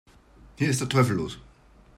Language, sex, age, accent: German, male, 50-59, Österreichisches Deutsch